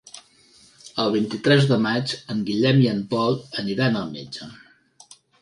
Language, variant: Catalan, Central